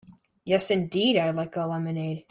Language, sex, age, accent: English, male, under 19, United States English